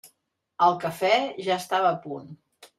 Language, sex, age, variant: Catalan, female, 50-59, Central